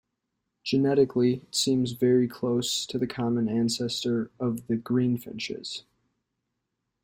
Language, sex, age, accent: English, male, 19-29, United States English